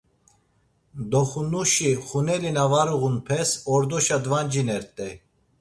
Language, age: Laz, 40-49